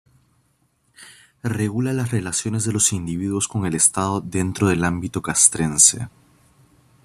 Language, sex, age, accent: Spanish, male, 30-39, Andino-Pacífico: Colombia, Perú, Ecuador, oeste de Bolivia y Venezuela andina